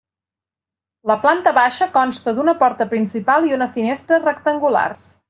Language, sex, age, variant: Catalan, female, 30-39, Central